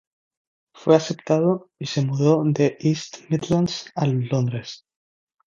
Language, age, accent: Spanish, 19-29, España: Islas Canarias